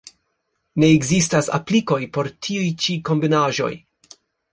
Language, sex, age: Esperanto, male, 30-39